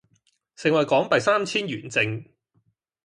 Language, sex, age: Cantonese, male, 30-39